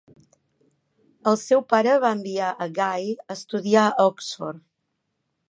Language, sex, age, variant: Catalan, female, 50-59, Balear